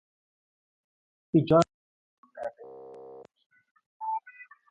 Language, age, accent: English, 40-49, India and South Asia (India, Pakistan, Sri Lanka)